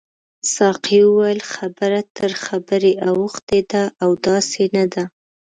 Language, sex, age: Pashto, female, 19-29